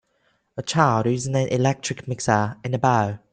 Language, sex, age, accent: English, male, 19-29, England English